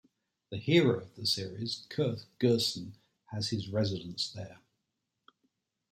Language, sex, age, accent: English, male, 60-69, England English